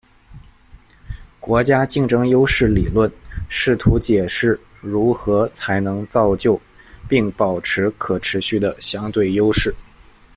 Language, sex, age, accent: Chinese, male, 19-29, 出生地：河北省